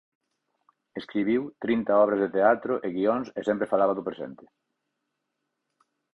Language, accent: Galician, Central (gheada); Normativo (estándar)